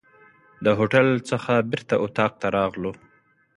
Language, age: Pashto, 30-39